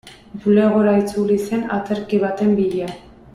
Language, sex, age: Basque, female, 19-29